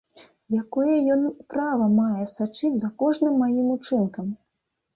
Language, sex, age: Belarusian, female, 30-39